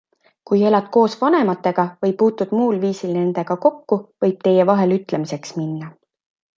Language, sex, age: Estonian, female, 30-39